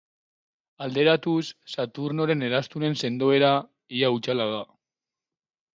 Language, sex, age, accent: Basque, male, 19-29, Mendebalekoa (Araba, Bizkaia, Gipuzkoako mendebaleko herri batzuk)